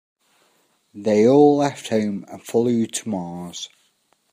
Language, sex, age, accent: English, male, 40-49, England English